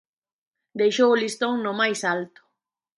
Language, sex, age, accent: Galician, female, 40-49, Atlántico (seseo e gheada)